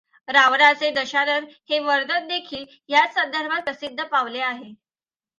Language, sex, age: Marathi, female, under 19